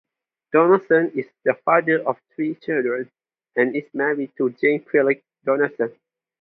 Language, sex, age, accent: English, male, 19-29, Malaysian English